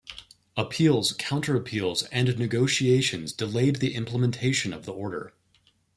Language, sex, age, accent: English, male, 19-29, United States English